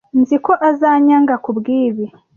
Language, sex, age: Kinyarwanda, female, 30-39